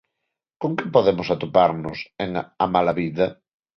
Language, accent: Galician, Neofalante